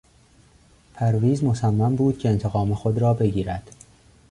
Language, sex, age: Persian, male, 19-29